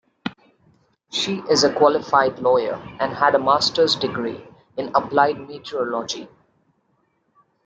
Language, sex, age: English, female, 30-39